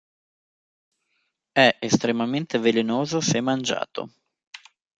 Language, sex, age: Italian, male, 30-39